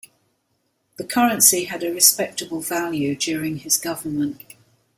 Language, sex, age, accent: English, female, 60-69, England English